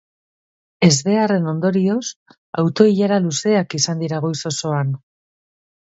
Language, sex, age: Basque, female, 40-49